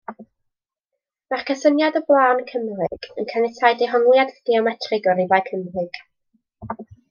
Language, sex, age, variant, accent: Welsh, female, 19-29, North-Eastern Welsh, Y Deyrnas Unedig Cymraeg